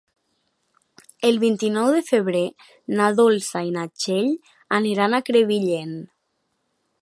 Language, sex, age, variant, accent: Catalan, female, 19-29, Nord-Occidental, central